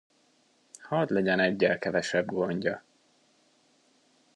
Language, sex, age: Hungarian, male, 19-29